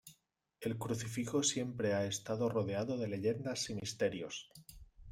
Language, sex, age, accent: Spanish, male, 30-39, España: Sur peninsular (Andalucia, Extremadura, Murcia)